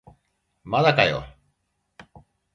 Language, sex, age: Japanese, male, 40-49